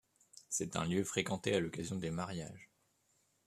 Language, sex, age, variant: French, male, 30-39, Français de métropole